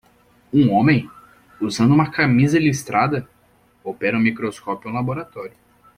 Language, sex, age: Portuguese, male, under 19